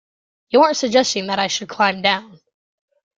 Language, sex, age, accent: English, male, under 19, United States English